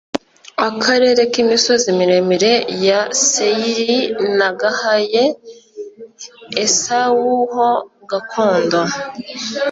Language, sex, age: Kinyarwanda, female, 40-49